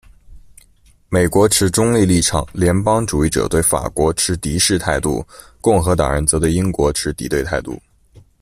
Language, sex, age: Chinese, male, under 19